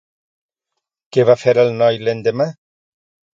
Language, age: Catalan, 60-69